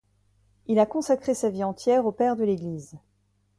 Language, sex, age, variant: French, female, 19-29, Français de métropole